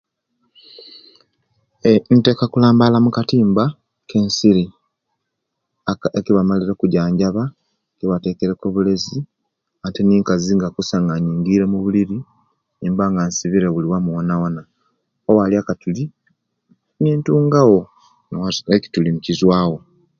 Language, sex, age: Kenyi, male, 40-49